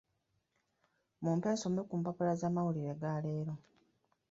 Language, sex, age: Ganda, female, 40-49